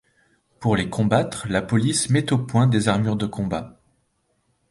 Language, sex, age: French, male, 30-39